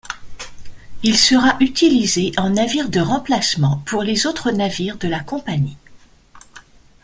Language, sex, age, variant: French, female, 40-49, Français de métropole